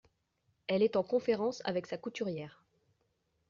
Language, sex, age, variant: French, female, 19-29, Français de métropole